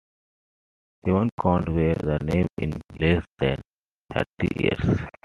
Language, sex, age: English, male, 19-29